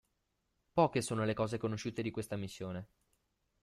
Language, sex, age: Italian, male, under 19